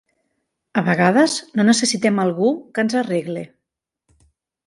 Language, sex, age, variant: Catalan, female, 50-59, Central